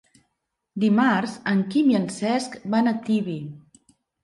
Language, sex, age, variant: Catalan, female, 50-59, Central